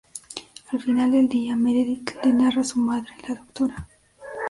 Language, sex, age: Spanish, female, under 19